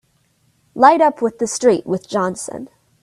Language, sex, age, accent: English, female, under 19, United States English